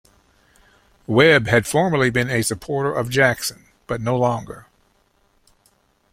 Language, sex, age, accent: English, male, 60-69, United States English